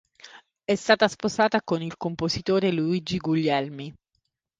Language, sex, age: Italian, female, 40-49